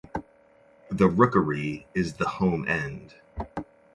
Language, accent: English, United States English